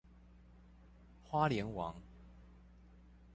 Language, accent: Chinese, 出生地：彰化縣